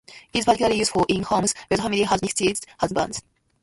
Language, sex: English, female